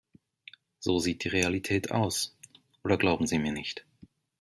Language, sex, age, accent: German, male, 19-29, Schweizerdeutsch